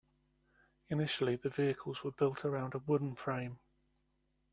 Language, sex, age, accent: English, male, 50-59, England English